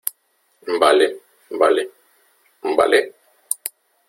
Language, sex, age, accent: Spanish, male, 40-49, Andino-Pacífico: Colombia, Perú, Ecuador, oeste de Bolivia y Venezuela andina